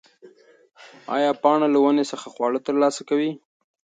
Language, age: Pashto, 19-29